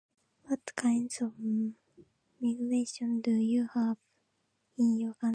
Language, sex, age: English, female, under 19